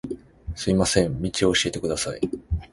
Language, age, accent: Japanese, 30-39, 関西